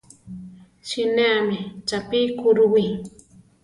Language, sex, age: Central Tarahumara, female, 30-39